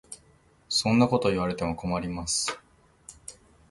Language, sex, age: Japanese, male, 30-39